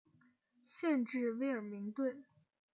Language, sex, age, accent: Chinese, female, 19-29, 出生地：黑龙江省